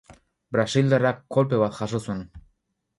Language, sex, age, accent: Basque, male, 19-29, Mendebalekoa (Araba, Bizkaia, Gipuzkoako mendebaleko herri batzuk)